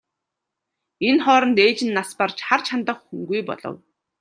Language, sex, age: Mongolian, female, 30-39